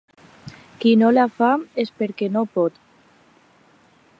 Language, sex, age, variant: Catalan, female, under 19, Alacantí